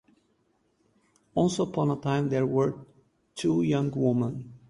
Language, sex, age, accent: English, male, 30-39, United States English